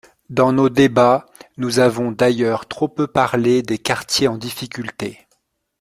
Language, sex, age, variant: French, male, 40-49, Français de métropole